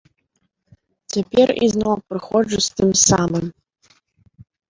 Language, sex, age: Belarusian, female, 19-29